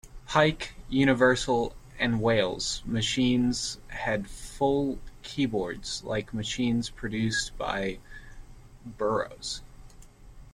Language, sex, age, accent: English, male, 19-29, United States English